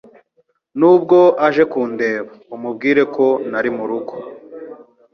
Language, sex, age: Kinyarwanda, male, 19-29